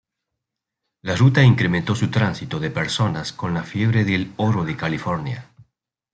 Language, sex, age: Spanish, male, 30-39